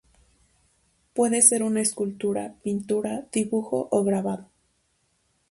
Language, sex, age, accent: Spanish, female, 19-29, México